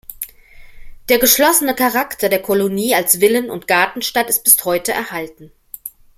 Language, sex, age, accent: German, female, 50-59, Deutschland Deutsch